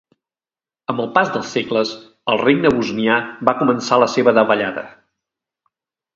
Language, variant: Catalan, Central